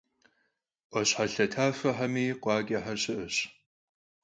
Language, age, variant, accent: Kabardian, 19-29, Адыгэбзэ (Къэбэрдей, Кирил, псоми зэдай), Джылэхъстэней (Gilahsteney)